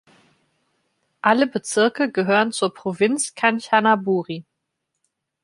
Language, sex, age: German, female, 19-29